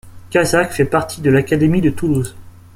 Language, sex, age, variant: French, male, 19-29, Français de métropole